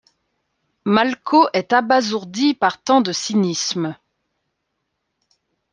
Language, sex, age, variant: French, female, 30-39, Français de métropole